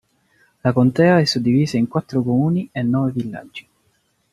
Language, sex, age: Italian, male, 19-29